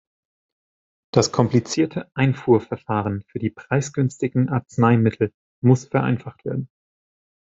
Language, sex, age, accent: German, male, 30-39, Deutschland Deutsch